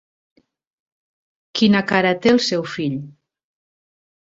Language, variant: Catalan, Nord-Occidental